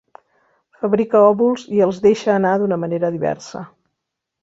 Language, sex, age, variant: Catalan, female, 40-49, Central